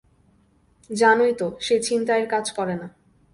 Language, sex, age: Bengali, female, 19-29